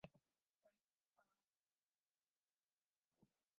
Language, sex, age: Spanish, female, 19-29